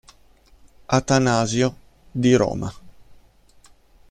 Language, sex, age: Italian, male, 30-39